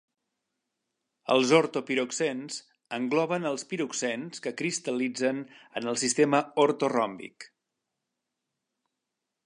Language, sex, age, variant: Catalan, male, 40-49, Central